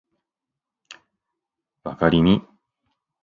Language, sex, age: Japanese, male, 40-49